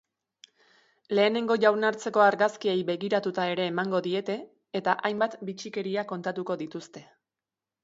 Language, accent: Basque, Erdialdekoa edo Nafarra (Gipuzkoa, Nafarroa)